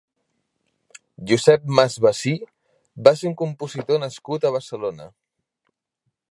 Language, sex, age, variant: Catalan, male, 40-49, Central